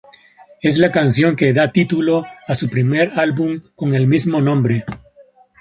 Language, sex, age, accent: Spanish, male, 30-39, España: Centro-Sur peninsular (Madrid, Toledo, Castilla-La Mancha)